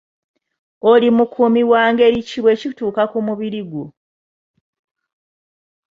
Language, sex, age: Ganda, female, 30-39